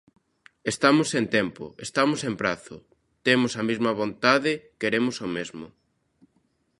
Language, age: Galician, 19-29